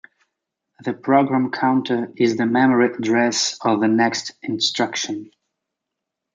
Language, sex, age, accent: English, male, 19-29, United States English